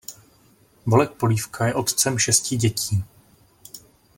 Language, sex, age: Czech, male, 30-39